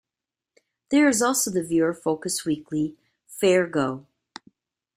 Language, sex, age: English, female, 50-59